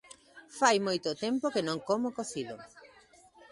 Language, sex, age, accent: Galician, female, 30-39, Normativo (estándar)